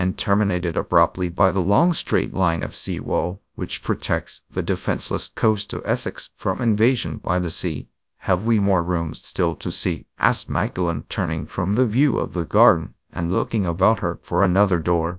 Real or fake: fake